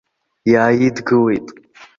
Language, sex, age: Abkhazian, male, under 19